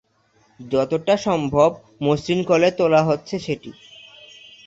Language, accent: Bengali, Bengali